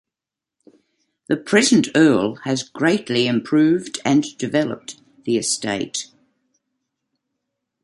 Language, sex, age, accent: English, female, 80-89, Australian English